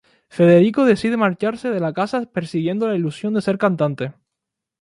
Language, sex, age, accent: Spanish, male, 19-29, España: Islas Canarias